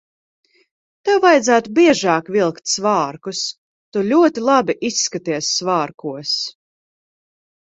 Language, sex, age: Latvian, female, 19-29